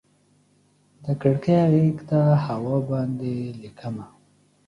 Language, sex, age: Pashto, male, 19-29